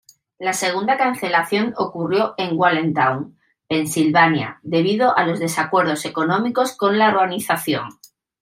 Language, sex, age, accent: Spanish, female, 30-39, España: Centro-Sur peninsular (Madrid, Toledo, Castilla-La Mancha)